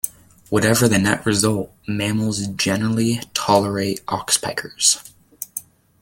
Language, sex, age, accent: English, male, under 19, United States English